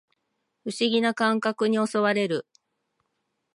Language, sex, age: Japanese, female, 50-59